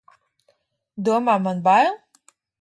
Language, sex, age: Latvian, female, 30-39